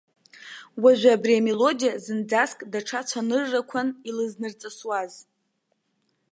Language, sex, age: Abkhazian, female, 19-29